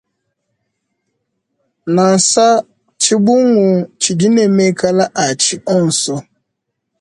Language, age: Luba-Lulua, 30-39